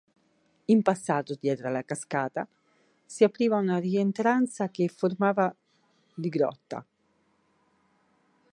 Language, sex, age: Italian, female, 40-49